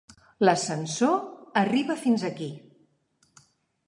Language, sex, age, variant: Catalan, female, 50-59, Central